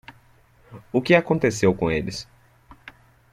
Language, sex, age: Portuguese, male, 30-39